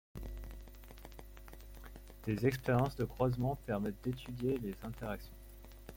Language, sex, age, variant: French, male, 19-29, Français de métropole